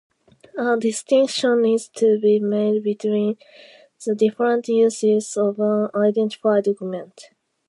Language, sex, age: English, female, under 19